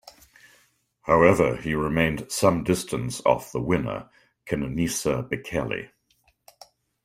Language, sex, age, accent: English, male, 60-69, Canadian English